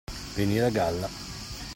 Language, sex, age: Italian, male, 50-59